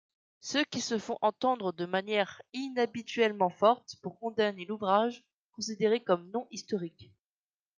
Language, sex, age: French, female, under 19